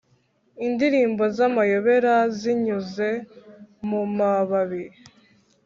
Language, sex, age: Kinyarwanda, female, under 19